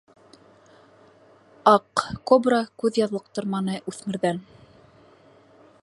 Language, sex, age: Bashkir, female, 19-29